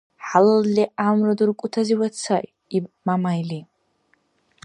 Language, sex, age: Dargwa, female, 19-29